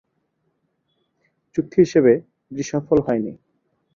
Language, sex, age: Bengali, male, 19-29